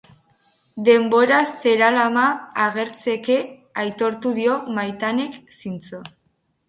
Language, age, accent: Basque, under 19, Mendebalekoa (Araba, Bizkaia, Gipuzkoako mendebaleko herri batzuk)